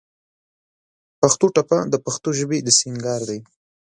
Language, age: Pashto, under 19